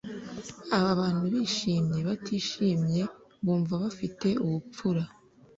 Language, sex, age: Kinyarwanda, female, 19-29